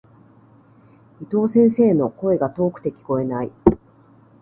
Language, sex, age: Japanese, female, 40-49